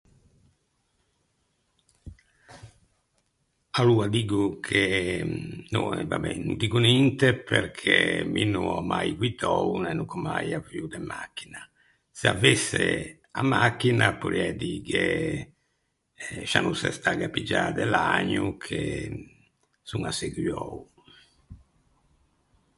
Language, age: Ligurian, 70-79